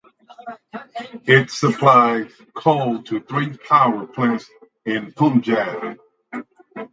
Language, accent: English, United States English